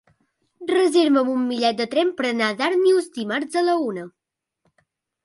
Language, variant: Catalan, Central